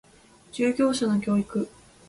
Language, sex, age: Japanese, female, 19-29